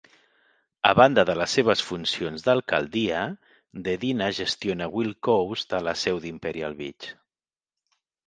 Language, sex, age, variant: Catalan, male, 40-49, Central